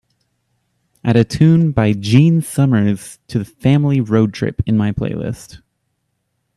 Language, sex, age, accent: English, male, 19-29, United States English